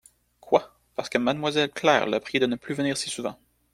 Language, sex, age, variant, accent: French, male, 19-29, Français d'Amérique du Nord, Français du Canada